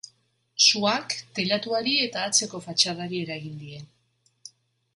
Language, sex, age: Basque, female, 60-69